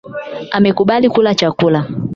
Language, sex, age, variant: Swahili, female, 19-29, Kiswahili cha Bara ya Tanzania